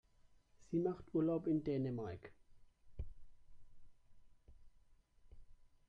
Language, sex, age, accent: German, male, 30-39, Deutschland Deutsch